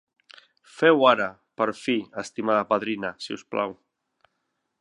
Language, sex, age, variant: Catalan, male, 40-49, Central